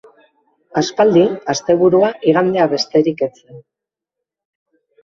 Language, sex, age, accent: Basque, female, 50-59, Mendebalekoa (Araba, Bizkaia, Gipuzkoako mendebaleko herri batzuk)